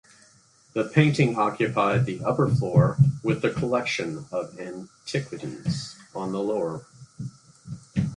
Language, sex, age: English, male, 50-59